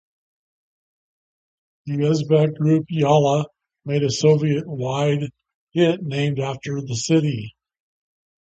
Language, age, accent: English, 60-69, United States English